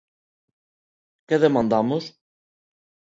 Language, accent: Galician, Neofalante